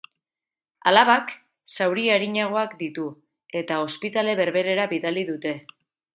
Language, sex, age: Basque, female, 40-49